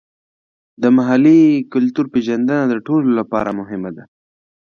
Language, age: Pashto, 19-29